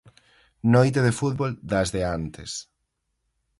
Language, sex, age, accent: Galician, male, 19-29, Oriental (común en zona oriental)